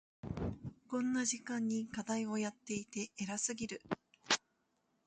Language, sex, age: Japanese, female, 30-39